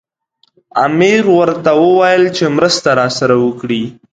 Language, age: Pashto, 19-29